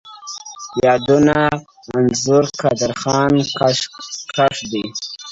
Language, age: Pashto, 19-29